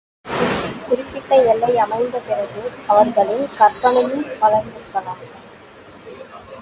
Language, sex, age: Tamil, female, 19-29